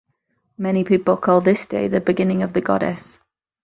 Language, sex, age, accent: English, female, 30-39, Northern Irish; yorkshire